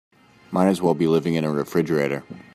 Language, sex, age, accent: English, male, 19-29, United States English